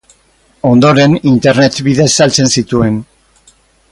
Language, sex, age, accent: Basque, male, 60-69, Mendebalekoa (Araba, Bizkaia, Gipuzkoako mendebaleko herri batzuk)